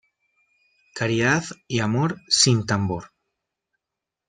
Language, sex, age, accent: Spanish, male, 30-39, Andino-Pacífico: Colombia, Perú, Ecuador, oeste de Bolivia y Venezuela andina